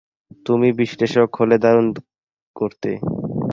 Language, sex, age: Bengali, male, 19-29